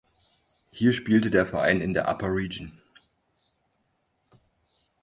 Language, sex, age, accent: German, male, 30-39, Deutschland Deutsch